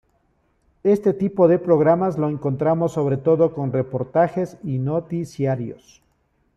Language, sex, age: Spanish, male, 50-59